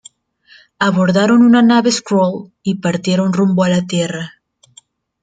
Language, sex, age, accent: Spanish, female, 19-29, México